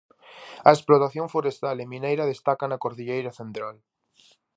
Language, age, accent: Galician, 19-29, Normativo (estándar)